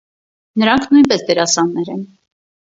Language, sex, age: Armenian, female, 30-39